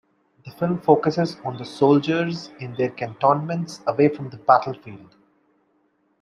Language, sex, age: English, male, 19-29